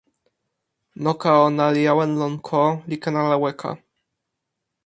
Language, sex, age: Toki Pona, male, under 19